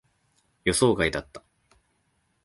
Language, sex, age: Japanese, male, 19-29